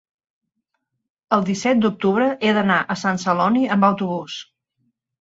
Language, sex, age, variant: Catalan, female, 40-49, Central